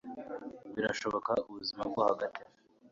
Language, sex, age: Kinyarwanda, male, 19-29